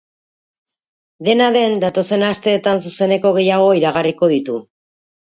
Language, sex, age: Basque, female, 40-49